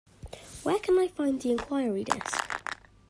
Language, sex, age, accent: English, male, under 19, England English